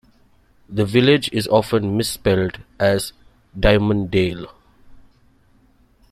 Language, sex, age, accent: English, male, 40-49, India and South Asia (India, Pakistan, Sri Lanka)